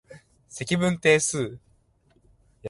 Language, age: Japanese, 19-29